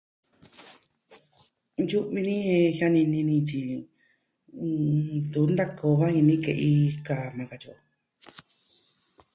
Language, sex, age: Southwestern Tlaxiaco Mixtec, female, 40-49